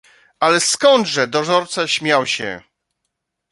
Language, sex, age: Polish, male, 40-49